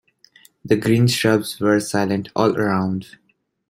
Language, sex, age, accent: English, male, 19-29, India and South Asia (India, Pakistan, Sri Lanka)